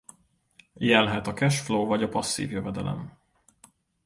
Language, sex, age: Hungarian, male, 30-39